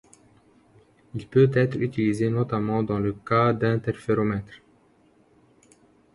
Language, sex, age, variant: French, male, 19-29, Français de métropole